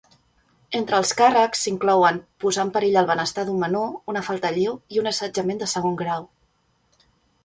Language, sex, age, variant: Catalan, female, 30-39, Central